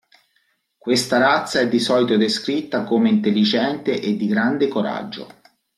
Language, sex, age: Italian, male, 40-49